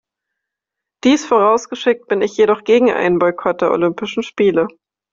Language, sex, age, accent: German, female, 19-29, Deutschland Deutsch